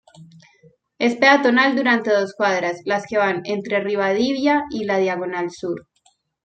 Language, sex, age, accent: Spanish, female, 30-39, Andino-Pacífico: Colombia, Perú, Ecuador, oeste de Bolivia y Venezuela andina